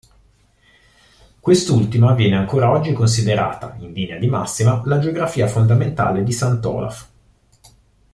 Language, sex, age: Italian, male, 19-29